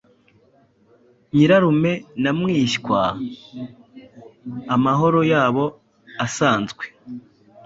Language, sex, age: Kinyarwanda, male, 19-29